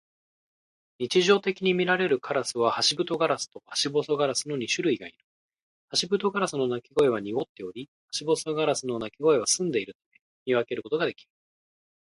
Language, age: Japanese, 30-39